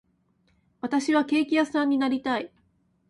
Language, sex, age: Japanese, female, 19-29